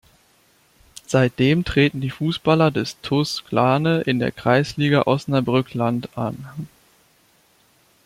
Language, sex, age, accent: German, male, 19-29, Deutschland Deutsch